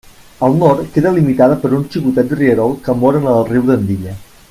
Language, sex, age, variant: Catalan, male, 30-39, Central